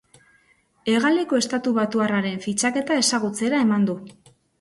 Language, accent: Basque, Mendebalekoa (Araba, Bizkaia, Gipuzkoako mendebaleko herri batzuk)